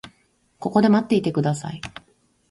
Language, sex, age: Japanese, female, 40-49